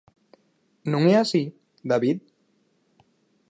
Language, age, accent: Galician, 19-29, Oriental (común en zona oriental)